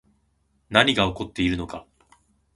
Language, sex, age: Japanese, male, 19-29